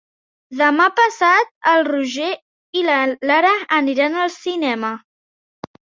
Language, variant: Catalan, Central